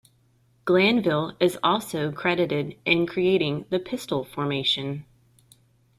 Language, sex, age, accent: English, female, 30-39, United States English